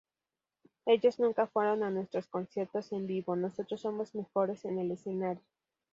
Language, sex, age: Spanish, female, 19-29